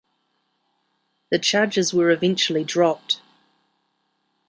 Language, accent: English, New Zealand English